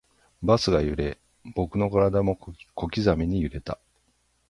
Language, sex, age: Japanese, male, 40-49